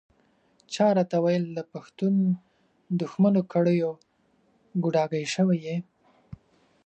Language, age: Pashto, 19-29